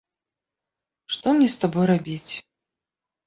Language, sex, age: Belarusian, female, 30-39